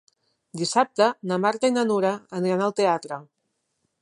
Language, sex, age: Catalan, female, 40-49